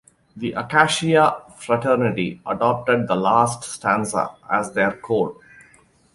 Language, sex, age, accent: English, male, 40-49, India and South Asia (India, Pakistan, Sri Lanka)